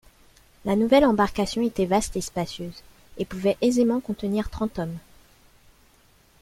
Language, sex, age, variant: French, female, 19-29, Français de métropole